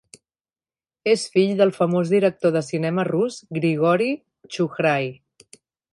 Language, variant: Catalan, Central